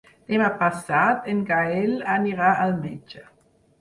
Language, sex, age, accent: Catalan, female, 50-59, aprenent (recent, des d'altres llengües)